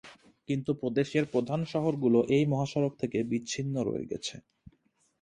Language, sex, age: Bengali, male, 19-29